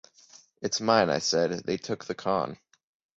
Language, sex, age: English, male, under 19